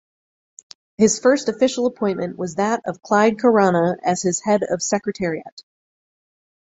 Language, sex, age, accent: English, female, 40-49, United States English